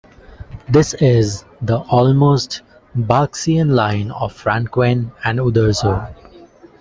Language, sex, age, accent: English, male, 19-29, India and South Asia (India, Pakistan, Sri Lanka)